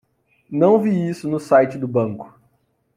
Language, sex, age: Portuguese, male, 19-29